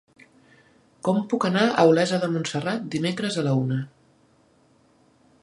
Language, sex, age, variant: Catalan, female, 40-49, Central